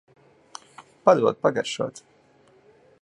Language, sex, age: Latvian, male, 19-29